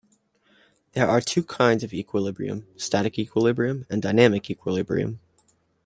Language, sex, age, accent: English, male, 19-29, United States English